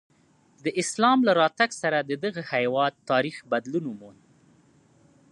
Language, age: Pashto, 30-39